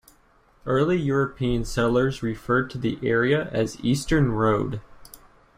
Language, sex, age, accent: English, male, 19-29, United States English